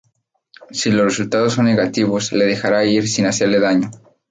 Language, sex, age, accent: Spanish, male, 19-29, México